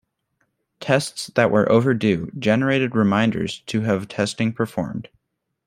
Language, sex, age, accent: English, male, under 19, United States English